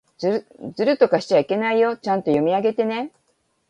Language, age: Japanese, 50-59